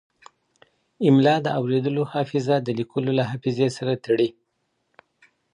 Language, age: Pashto, 30-39